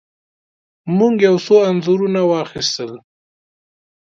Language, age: Pashto, 19-29